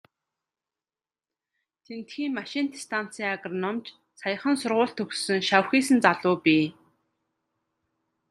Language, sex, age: Mongolian, female, 30-39